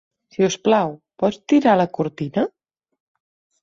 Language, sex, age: Catalan, female, 30-39